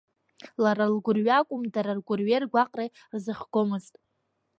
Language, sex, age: Abkhazian, female, under 19